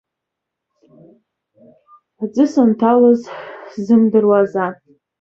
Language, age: Abkhazian, under 19